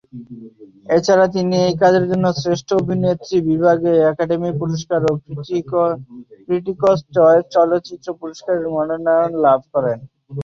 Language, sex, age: Bengali, male, 19-29